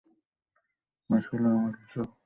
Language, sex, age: Bengali, male, under 19